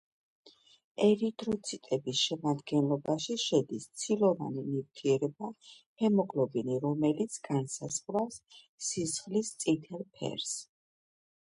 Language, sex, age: Georgian, female, 50-59